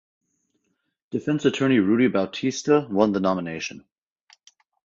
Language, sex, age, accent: English, male, 30-39, United States English